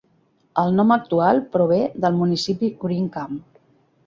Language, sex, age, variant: Catalan, female, 50-59, Central